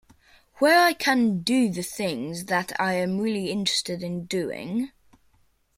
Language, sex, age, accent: English, male, under 19, Welsh English